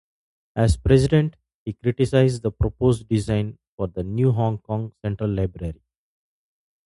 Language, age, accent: English, 40-49, India and South Asia (India, Pakistan, Sri Lanka)